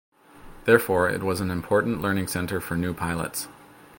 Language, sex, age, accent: English, male, 30-39, United States English